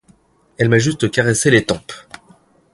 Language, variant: French, Français de métropole